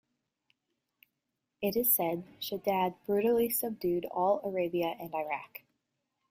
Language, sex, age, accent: English, female, 30-39, United States English